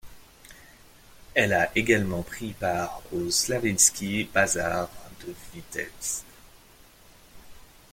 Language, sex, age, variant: French, male, 30-39, Français de métropole